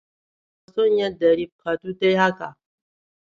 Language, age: Hausa, 19-29